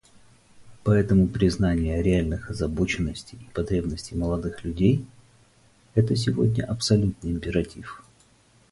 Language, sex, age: Russian, male, 40-49